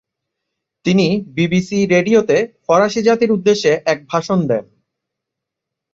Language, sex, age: Bengali, male, 19-29